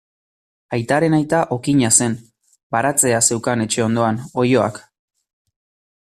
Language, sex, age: Basque, male, 30-39